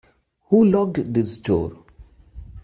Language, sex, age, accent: English, male, 30-39, India and South Asia (India, Pakistan, Sri Lanka)